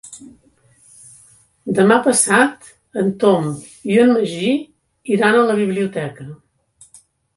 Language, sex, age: Catalan, female, 70-79